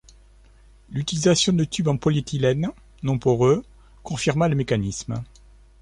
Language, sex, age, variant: French, male, 50-59, Français de métropole